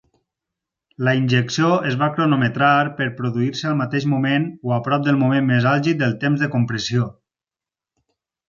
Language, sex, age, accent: Catalan, male, 30-39, valencià